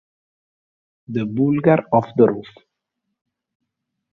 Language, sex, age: Italian, male, 30-39